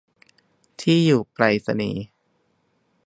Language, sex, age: Thai, male, 30-39